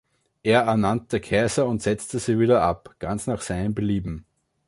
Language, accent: German, Österreichisches Deutsch